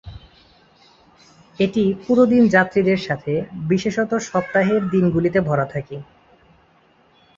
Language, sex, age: Bengali, male, 19-29